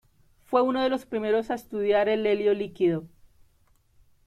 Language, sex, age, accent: Spanish, female, 19-29, Andino-Pacífico: Colombia, Perú, Ecuador, oeste de Bolivia y Venezuela andina